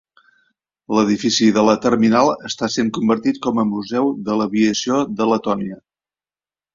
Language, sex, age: Catalan, male, 50-59